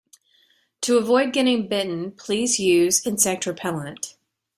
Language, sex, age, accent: English, female, 50-59, United States English